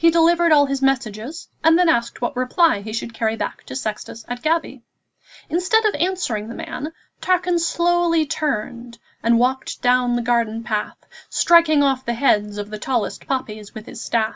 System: none